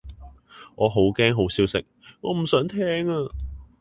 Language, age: Cantonese, 19-29